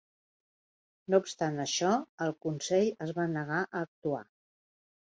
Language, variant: Catalan, Central